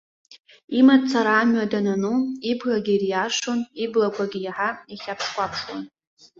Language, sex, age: Abkhazian, female, under 19